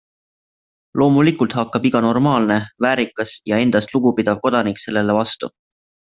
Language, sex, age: Estonian, male, 19-29